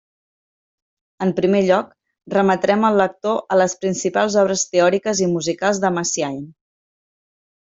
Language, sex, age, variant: Catalan, female, 30-39, Central